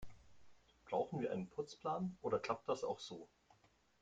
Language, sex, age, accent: German, male, 30-39, Deutschland Deutsch